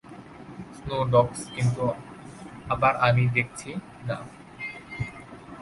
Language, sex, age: Bengali, male, 19-29